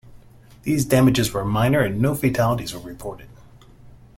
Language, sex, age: English, male, 40-49